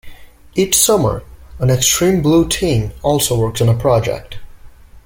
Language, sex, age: English, male, under 19